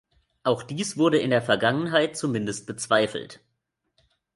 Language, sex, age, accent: German, male, 19-29, Deutschland Deutsch